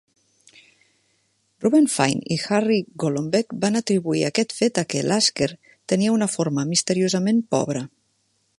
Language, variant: Catalan, Central